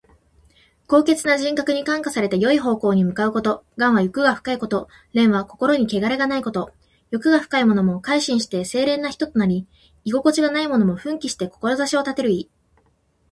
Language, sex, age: Japanese, female, 19-29